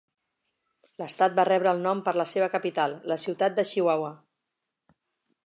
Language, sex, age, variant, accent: Catalan, female, 40-49, Central, central; Oriental